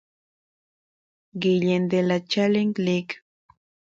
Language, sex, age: Spanish, female, 19-29